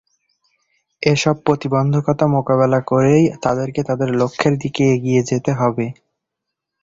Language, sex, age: Bengali, male, 19-29